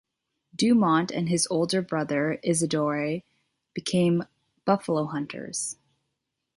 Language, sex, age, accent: English, female, 19-29, United States English